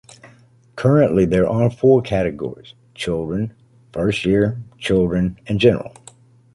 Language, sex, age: English, male, 50-59